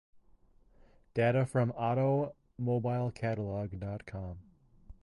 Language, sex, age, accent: English, male, 30-39, United States English